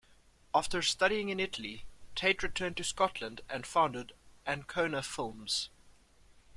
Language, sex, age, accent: English, male, 19-29, Southern African (South Africa, Zimbabwe, Namibia)